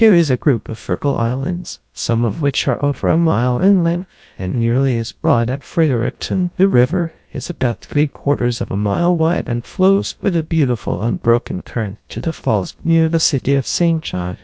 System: TTS, GlowTTS